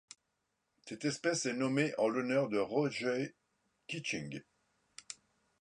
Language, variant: French, Français de métropole